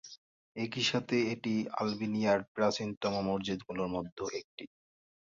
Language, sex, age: Bengali, male, 19-29